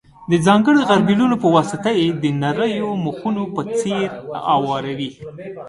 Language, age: Pashto, 30-39